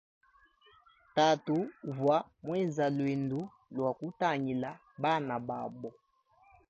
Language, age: Luba-Lulua, 19-29